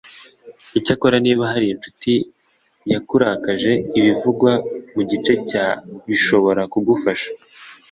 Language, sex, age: Kinyarwanda, male, 19-29